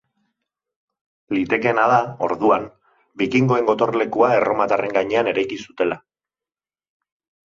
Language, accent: Basque, Mendebalekoa (Araba, Bizkaia, Gipuzkoako mendebaleko herri batzuk)